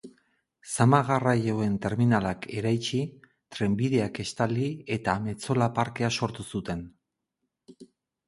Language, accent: Basque, Erdialdekoa edo Nafarra (Gipuzkoa, Nafarroa)